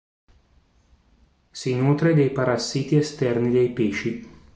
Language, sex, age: Italian, male, 50-59